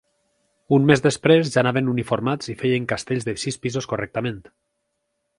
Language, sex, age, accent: Catalan, male, 19-29, valencià